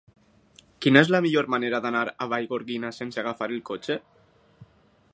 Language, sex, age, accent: Catalan, male, 19-29, valencià